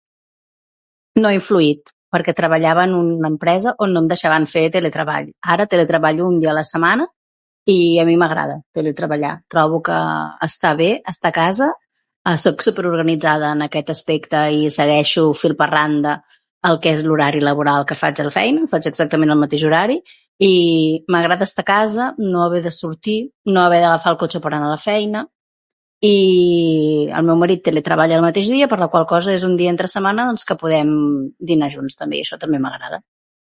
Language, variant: Catalan, Central